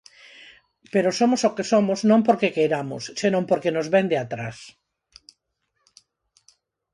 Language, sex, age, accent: Galician, female, 50-59, Neofalante